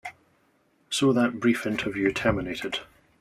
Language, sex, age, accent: English, male, 40-49, Scottish English